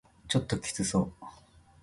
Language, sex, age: Japanese, male, 30-39